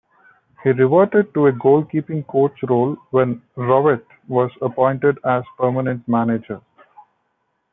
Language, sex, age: English, male, 30-39